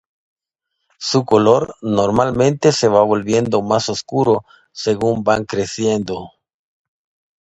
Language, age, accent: Spanish, 50-59, América central